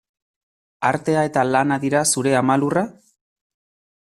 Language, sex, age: Basque, male, 30-39